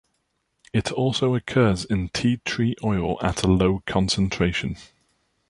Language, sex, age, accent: English, male, 30-39, England English